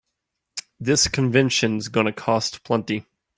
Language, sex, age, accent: English, male, 19-29, United States English